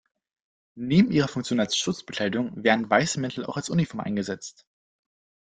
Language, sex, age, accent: German, male, 19-29, Deutschland Deutsch